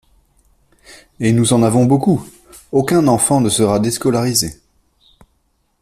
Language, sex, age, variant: French, male, 30-39, Français de métropole